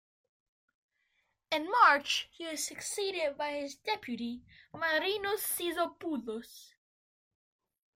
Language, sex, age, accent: English, male, under 19, United States English